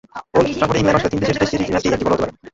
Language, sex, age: Bengali, male, under 19